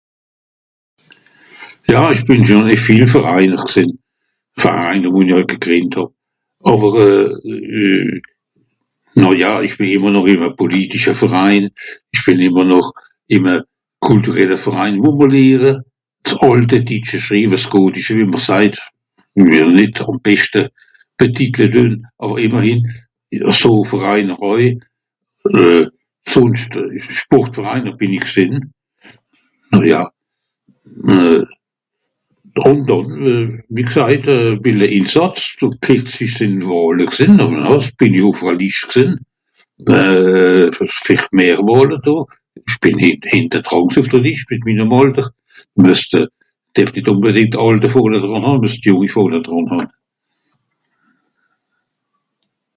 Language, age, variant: Swiss German, 70-79, Nordniederàlemmànisch (Rishoffe, Zàwere, Bùsswìller, Hawenau, Brüemt, Stroossbùri, Molse, Dàmbàch, Schlettstàtt, Pfàlzbùri usw.)